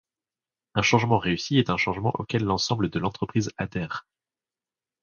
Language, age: French, 30-39